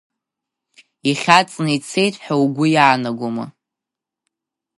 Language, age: Abkhazian, under 19